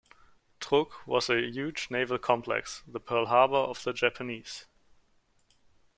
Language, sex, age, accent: English, male, 30-39, England English